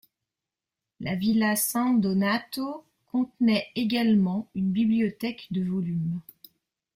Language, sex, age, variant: French, female, 40-49, Français de métropole